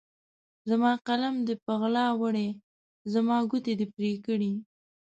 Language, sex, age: Pashto, female, 19-29